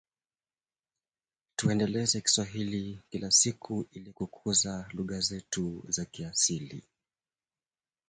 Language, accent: English, United States English